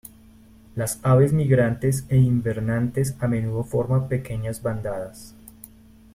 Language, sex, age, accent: Spanish, male, 30-39, Caribe: Cuba, Venezuela, Puerto Rico, República Dominicana, Panamá, Colombia caribeña, México caribeño, Costa del golfo de México